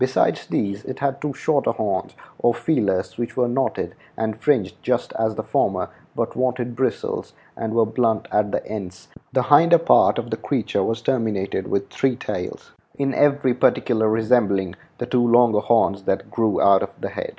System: none